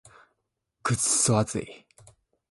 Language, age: Japanese, 19-29